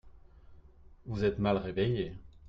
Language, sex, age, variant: French, male, 30-39, Français de métropole